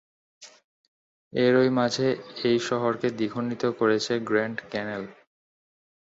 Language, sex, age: Bengali, male, 19-29